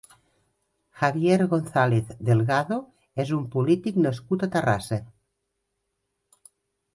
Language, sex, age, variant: Catalan, female, 50-59, Central